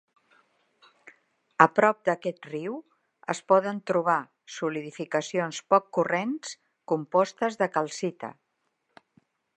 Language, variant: Catalan, Central